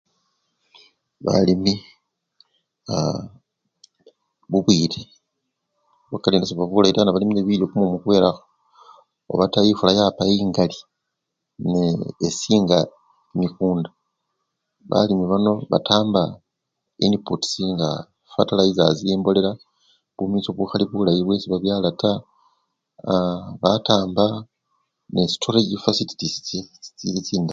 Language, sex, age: Luyia, male, 50-59